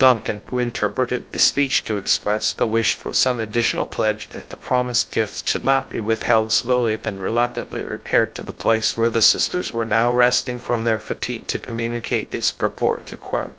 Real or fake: fake